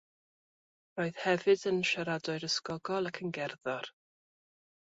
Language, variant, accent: Welsh, South-Western Welsh, Y Deyrnas Unedig Cymraeg